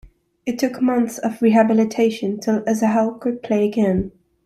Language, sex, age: English, male, 19-29